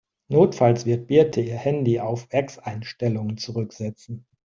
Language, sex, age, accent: German, male, 40-49, Deutschland Deutsch